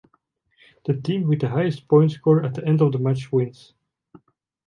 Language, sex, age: English, male, 19-29